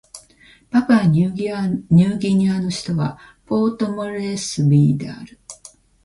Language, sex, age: Japanese, female, 50-59